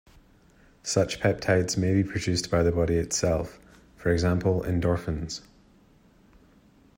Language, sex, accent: English, male, Scottish English